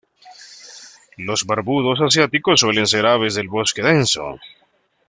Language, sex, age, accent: Spanish, male, 30-39, América central